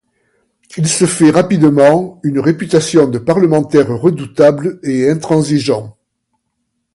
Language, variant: French, Français de métropole